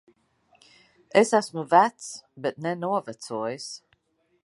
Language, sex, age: Latvian, female, 50-59